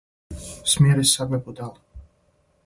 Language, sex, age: Serbian, male, 19-29